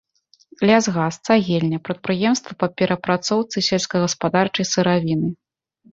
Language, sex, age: Belarusian, female, 30-39